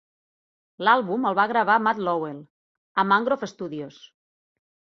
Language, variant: Catalan, Central